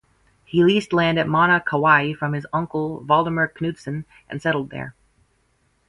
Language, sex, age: English, female, 19-29